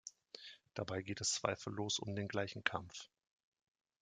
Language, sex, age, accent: German, male, 30-39, Deutschland Deutsch